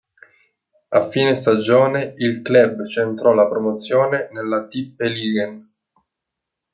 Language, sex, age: Italian, male, 19-29